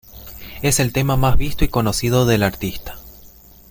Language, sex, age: Spanish, male, 30-39